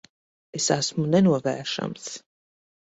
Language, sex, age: Latvian, female, 30-39